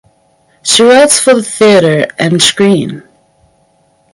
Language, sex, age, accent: English, female, 19-29, New Zealand English